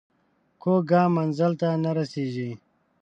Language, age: Pashto, 30-39